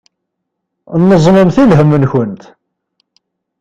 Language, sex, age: Kabyle, male, 50-59